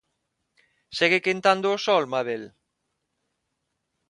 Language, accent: Galician, Normativo (estándar); Neofalante